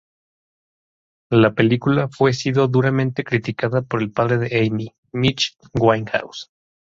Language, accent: Spanish, México